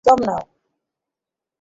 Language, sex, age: Bengali, female, 50-59